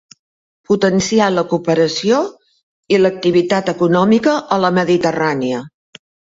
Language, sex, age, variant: Catalan, female, 70-79, Central